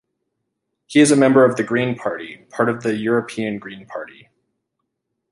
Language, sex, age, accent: English, male, 30-39, United States English